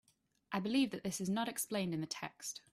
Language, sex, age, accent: English, female, 19-29, England English